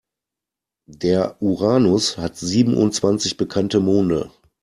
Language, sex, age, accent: German, male, 40-49, Deutschland Deutsch